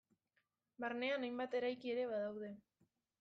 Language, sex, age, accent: Basque, female, 19-29, Mendebalekoa (Araba, Bizkaia, Gipuzkoako mendebaleko herri batzuk)